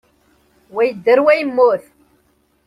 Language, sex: Kabyle, female